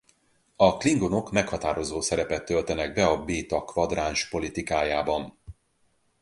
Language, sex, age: Hungarian, male, 40-49